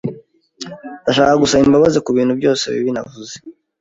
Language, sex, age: Kinyarwanda, male, 19-29